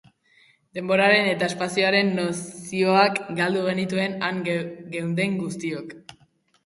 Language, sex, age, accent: Basque, female, 90+, Erdialdekoa edo Nafarra (Gipuzkoa, Nafarroa)